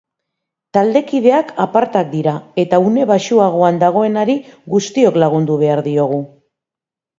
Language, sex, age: Basque, female, 50-59